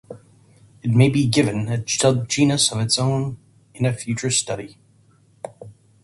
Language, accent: English, United States English